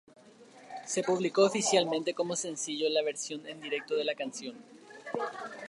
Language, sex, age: Spanish, male, under 19